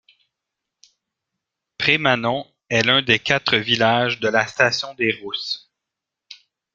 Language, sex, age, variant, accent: French, male, 30-39, Français d'Amérique du Nord, Français du Canada